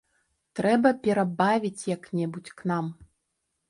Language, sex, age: Belarusian, female, 40-49